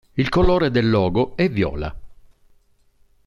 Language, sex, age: Italian, male, 60-69